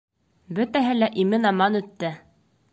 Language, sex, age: Bashkir, female, 19-29